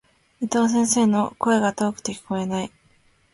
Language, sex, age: Japanese, female, 19-29